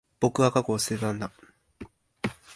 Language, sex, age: Japanese, male, 19-29